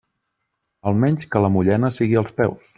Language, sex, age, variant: Catalan, male, 30-39, Central